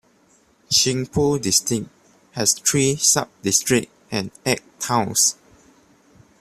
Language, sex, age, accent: English, male, 19-29, Malaysian English